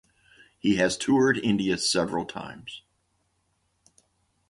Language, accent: English, United States English